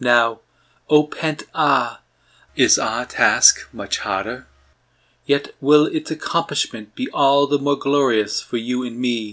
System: none